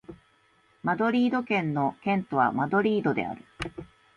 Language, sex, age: Japanese, female, 30-39